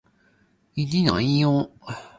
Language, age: Cantonese, 19-29